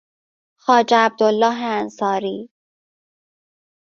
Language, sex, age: Persian, female, 19-29